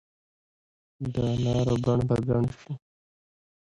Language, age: Pashto, 19-29